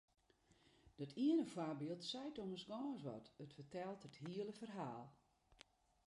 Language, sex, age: Western Frisian, female, 60-69